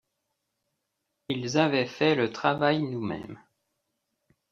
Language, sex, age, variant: French, male, 40-49, Français de métropole